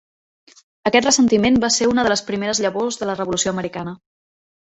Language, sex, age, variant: Catalan, female, 30-39, Central